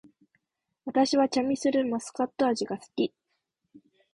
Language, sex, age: Japanese, female, under 19